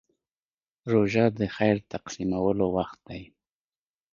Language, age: Pashto, 30-39